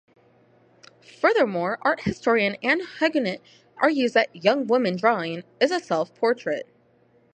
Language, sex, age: English, female, under 19